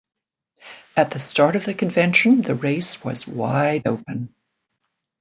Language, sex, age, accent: English, female, 60-69, Canadian English